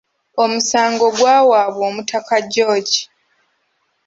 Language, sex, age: Ganda, female, 19-29